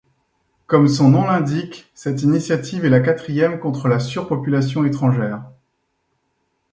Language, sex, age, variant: French, male, 30-39, Français de métropole